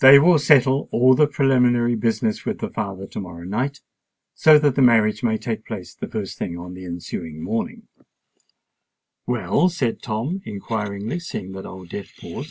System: none